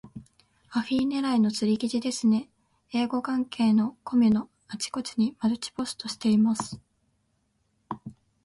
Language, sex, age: Japanese, female, 19-29